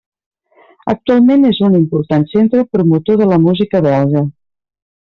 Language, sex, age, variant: Catalan, female, 50-59, Septentrional